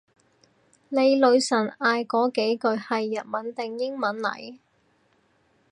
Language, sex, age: Cantonese, female, 30-39